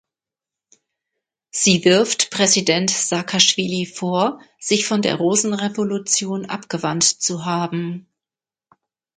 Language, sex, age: German, female, 50-59